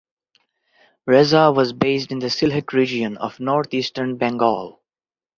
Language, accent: English, India and South Asia (India, Pakistan, Sri Lanka)